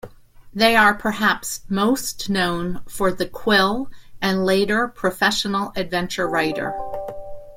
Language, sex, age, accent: English, female, 60-69, United States English